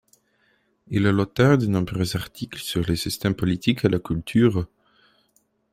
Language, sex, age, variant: French, male, under 19, Français de métropole